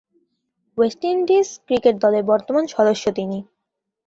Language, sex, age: Bengali, female, 30-39